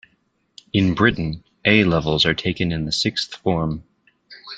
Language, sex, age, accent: English, male, 19-29, United States English